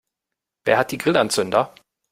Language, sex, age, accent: German, male, 30-39, Deutschland Deutsch